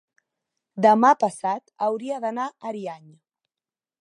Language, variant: Catalan, Central